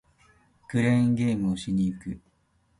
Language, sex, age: Japanese, male, 30-39